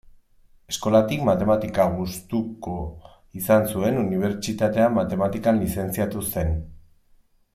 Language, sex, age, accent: Basque, male, 30-39, Mendebalekoa (Araba, Bizkaia, Gipuzkoako mendebaleko herri batzuk)